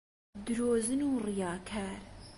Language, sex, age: Central Kurdish, female, 19-29